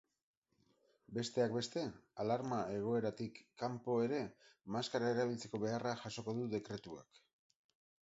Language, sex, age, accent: Basque, male, 50-59, Erdialdekoa edo Nafarra (Gipuzkoa, Nafarroa)